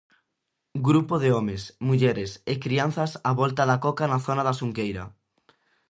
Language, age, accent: Galician, 19-29, Atlántico (seseo e gheada)